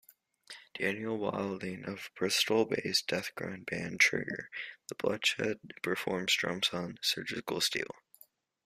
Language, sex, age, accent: English, male, under 19, United States English